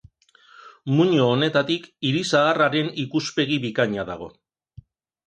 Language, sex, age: Basque, male, 50-59